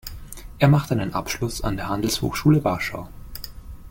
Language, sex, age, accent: German, male, 19-29, Österreichisches Deutsch